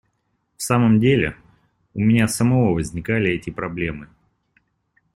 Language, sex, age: Russian, male, 19-29